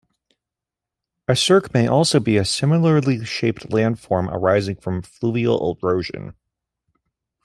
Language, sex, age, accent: English, male, 40-49, United States English